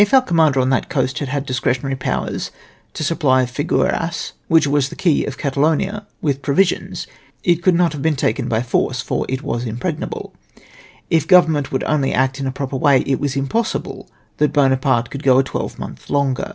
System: none